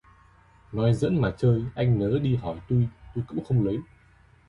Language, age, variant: Vietnamese, 19-29, Hà Nội